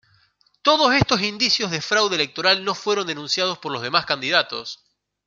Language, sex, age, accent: Spanish, male, 19-29, Rioplatense: Argentina, Uruguay, este de Bolivia, Paraguay